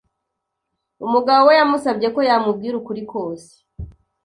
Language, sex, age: Kinyarwanda, female, 30-39